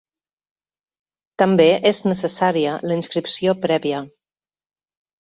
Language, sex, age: Catalan, female, 40-49